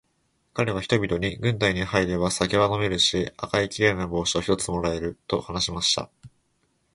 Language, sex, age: Japanese, male, 19-29